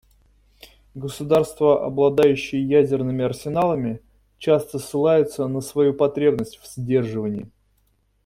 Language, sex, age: Russian, male, 30-39